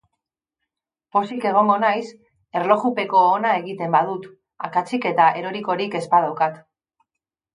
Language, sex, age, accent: Basque, female, 50-59, Mendebalekoa (Araba, Bizkaia, Gipuzkoako mendebaleko herri batzuk)